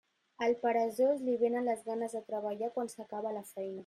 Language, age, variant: Catalan, under 19, Central